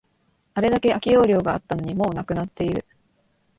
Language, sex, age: Japanese, female, 19-29